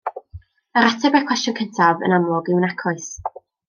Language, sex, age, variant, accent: Welsh, female, 19-29, North-Eastern Welsh, Y Deyrnas Unedig Cymraeg